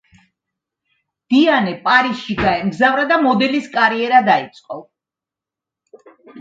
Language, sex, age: Georgian, female, 60-69